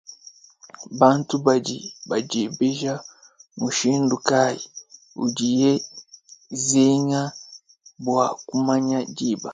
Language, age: Luba-Lulua, 19-29